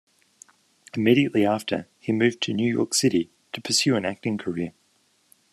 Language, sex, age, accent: English, male, 30-39, Australian English